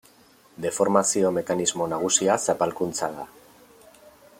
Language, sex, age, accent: Basque, male, 30-39, Erdialdekoa edo Nafarra (Gipuzkoa, Nafarroa)